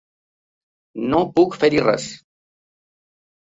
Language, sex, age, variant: Catalan, male, 50-59, Balear